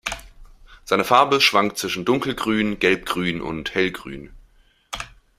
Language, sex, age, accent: German, male, 19-29, Deutschland Deutsch